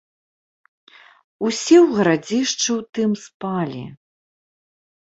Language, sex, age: Belarusian, female, 40-49